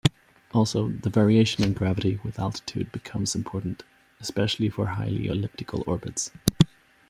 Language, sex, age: English, male, 30-39